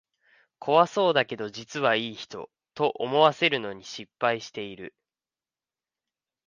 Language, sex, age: Japanese, male, 19-29